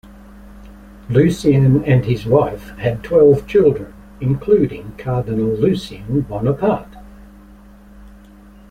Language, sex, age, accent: English, male, 70-79, Australian English